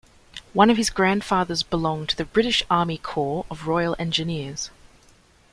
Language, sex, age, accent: English, female, 19-29, Australian English